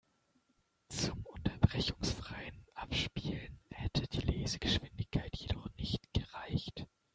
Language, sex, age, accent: German, male, 19-29, Deutschland Deutsch